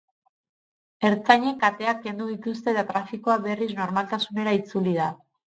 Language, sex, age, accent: Basque, female, 30-39, Mendebalekoa (Araba, Bizkaia, Gipuzkoako mendebaleko herri batzuk)